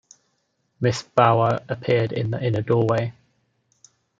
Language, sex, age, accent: English, male, 19-29, England English